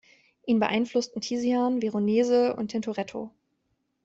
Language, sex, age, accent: German, female, 19-29, Deutschland Deutsch